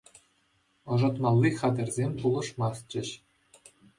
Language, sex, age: Chuvash, male, 19-29